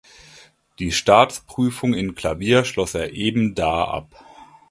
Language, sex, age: German, male, 30-39